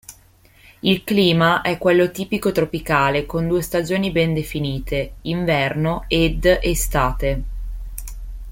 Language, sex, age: Italian, female, 19-29